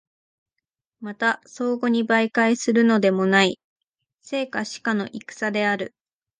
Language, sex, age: Japanese, female, 19-29